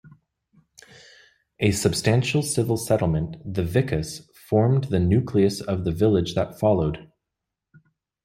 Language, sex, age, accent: English, male, 19-29, United States English